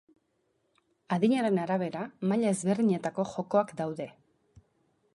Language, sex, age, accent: Basque, female, 30-39, Erdialdekoa edo Nafarra (Gipuzkoa, Nafarroa)